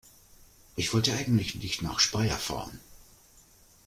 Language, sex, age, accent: German, male, 50-59, Deutschland Deutsch